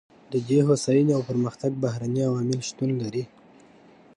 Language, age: Pashto, 19-29